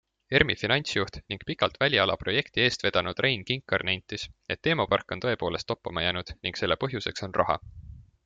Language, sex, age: Estonian, male, 19-29